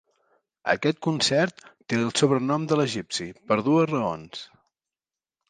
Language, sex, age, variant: Catalan, male, 40-49, Central